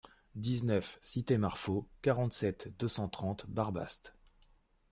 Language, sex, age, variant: French, male, 30-39, Français de métropole